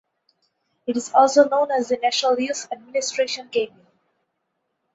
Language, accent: English, India and South Asia (India, Pakistan, Sri Lanka); bangladesh